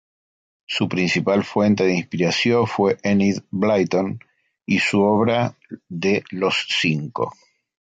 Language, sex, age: Spanish, male, 50-59